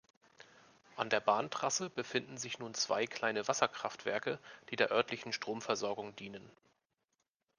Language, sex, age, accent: German, male, 30-39, Deutschland Deutsch